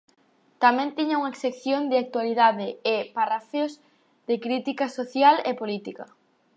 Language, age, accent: Galician, 40-49, Oriental (común en zona oriental)